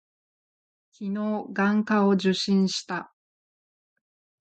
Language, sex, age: Japanese, female, 40-49